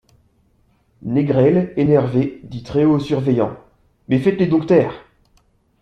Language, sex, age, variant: French, male, 30-39, Français de métropole